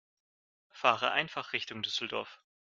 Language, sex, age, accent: German, male, 19-29, Russisch Deutsch